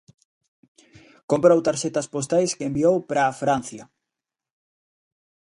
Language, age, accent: Galician, 19-29, Normativo (estándar)